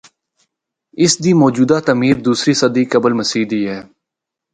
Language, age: Northern Hindko, 19-29